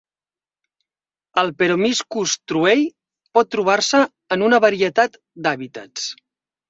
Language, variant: Catalan, Central